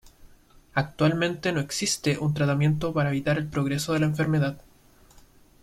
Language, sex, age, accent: Spanish, male, 19-29, Chileno: Chile, Cuyo